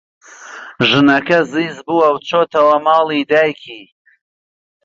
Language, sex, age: Central Kurdish, male, 30-39